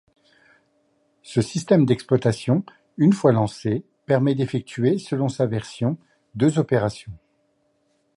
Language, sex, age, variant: French, male, 50-59, Français de métropole